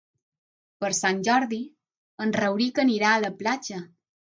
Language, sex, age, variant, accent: Catalan, female, under 19, Balear, balear; mallorquí